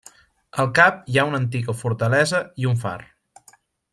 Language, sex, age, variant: Catalan, male, 19-29, Central